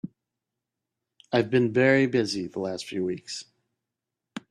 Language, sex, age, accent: English, male, 40-49, United States English